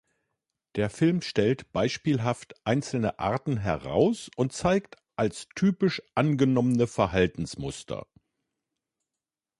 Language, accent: German, Deutschland Deutsch